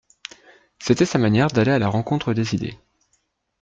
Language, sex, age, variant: French, male, 30-39, Français de métropole